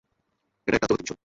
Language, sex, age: Bengali, male, 19-29